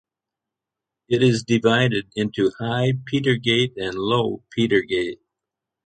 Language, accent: English, United States English